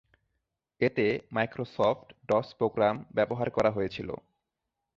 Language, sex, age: Bengali, male, 19-29